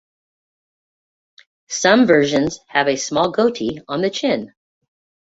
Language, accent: English, United States English